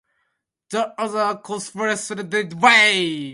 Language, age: English, 19-29